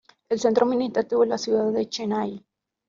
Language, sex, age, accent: Spanish, female, 19-29, América central